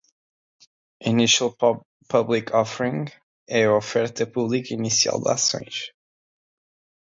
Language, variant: Portuguese, Portuguese (Portugal)